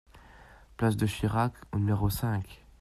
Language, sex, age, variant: French, male, under 19, Français de métropole